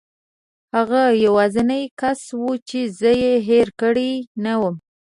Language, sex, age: Pashto, female, 19-29